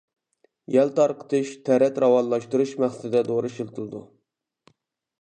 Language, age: Uyghur, 30-39